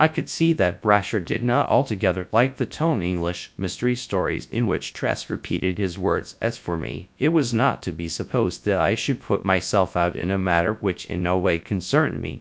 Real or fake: fake